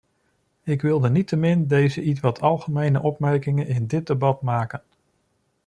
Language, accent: Dutch, Nederlands Nederlands